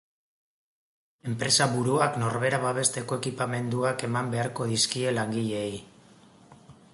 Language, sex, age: Basque, male, 50-59